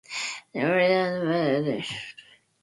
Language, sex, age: English, female, 19-29